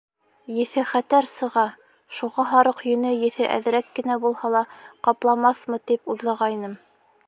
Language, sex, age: Bashkir, female, 30-39